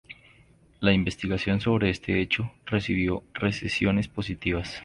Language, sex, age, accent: Spanish, male, 19-29, Andino-Pacífico: Colombia, Perú, Ecuador, oeste de Bolivia y Venezuela andina